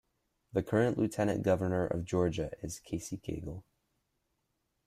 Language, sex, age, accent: English, male, under 19, United States English